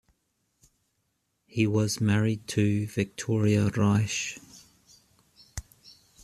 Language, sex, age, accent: English, male, 50-59, New Zealand English